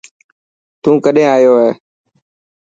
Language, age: Dhatki, 19-29